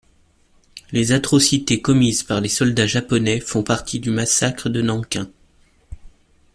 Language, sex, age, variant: French, male, 40-49, Français de métropole